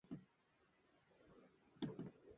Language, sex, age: Japanese, male, 19-29